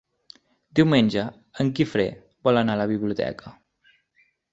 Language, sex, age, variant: Catalan, male, under 19, Nord-Occidental